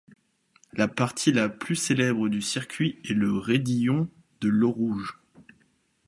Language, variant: French, Français de métropole